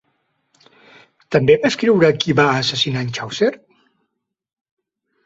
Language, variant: Catalan, Central